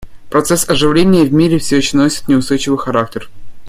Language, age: Russian, 19-29